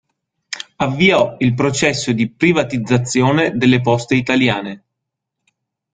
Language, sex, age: Italian, male, 30-39